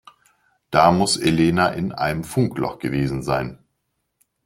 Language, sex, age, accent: German, male, 40-49, Deutschland Deutsch